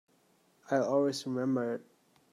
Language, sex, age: English, male, 19-29